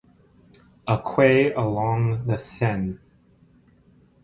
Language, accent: English, United States English